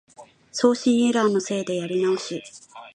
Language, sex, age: Japanese, female, 19-29